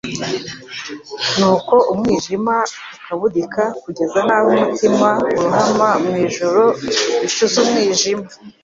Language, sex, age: Kinyarwanda, female, 50-59